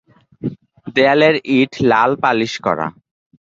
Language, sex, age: Bengali, male, 19-29